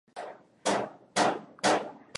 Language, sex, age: Swahili, female, 19-29